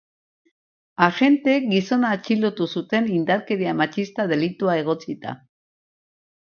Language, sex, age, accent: Basque, female, 70-79, Mendebalekoa (Araba, Bizkaia, Gipuzkoako mendebaleko herri batzuk)